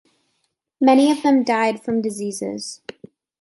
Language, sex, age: English, female, 19-29